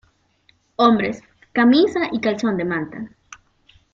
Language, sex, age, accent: Spanish, female, 19-29, América central